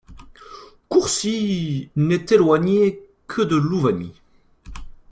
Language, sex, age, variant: French, male, 19-29, Français de métropole